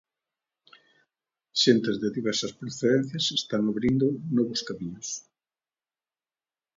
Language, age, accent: Galician, 50-59, Central (gheada)